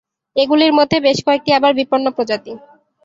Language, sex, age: Bengali, female, 19-29